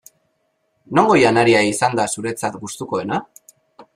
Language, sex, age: Basque, male, 19-29